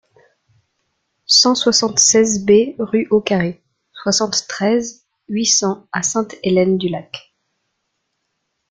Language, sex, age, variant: French, female, 19-29, Français de métropole